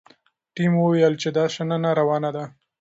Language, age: Pashto, 30-39